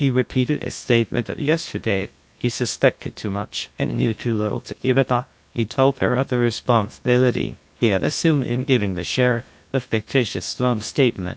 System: TTS, GlowTTS